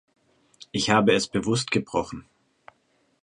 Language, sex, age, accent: German, male, 19-29, Deutschland Deutsch; Süddeutsch